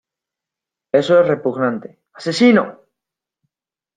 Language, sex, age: Spanish, male, 19-29